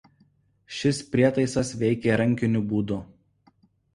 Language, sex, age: Lithuanian, male, 19-29